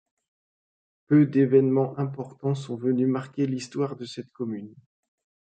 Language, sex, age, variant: French, male, 30-39, Français de métropole